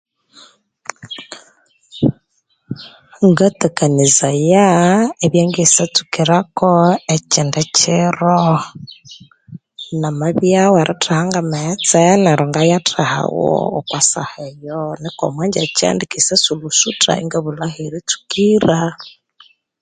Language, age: Konzo, 19-29